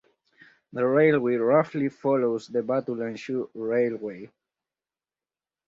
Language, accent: English, United States English